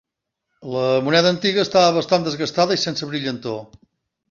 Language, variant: Catalan, Septentrional